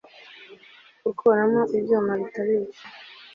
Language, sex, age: Kinyarwanda, female, 19-29